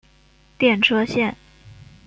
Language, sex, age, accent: Chinese, female, 19-29, 出生地：江西省